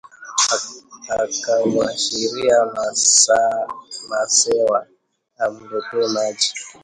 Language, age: Swahili, 30-39